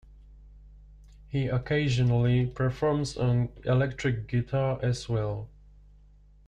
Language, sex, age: English, male, 19-29